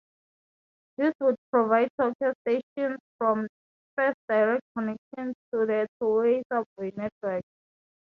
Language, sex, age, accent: English, female, 19-29, Southern African (South Africa, Zimbabwe, Namibia)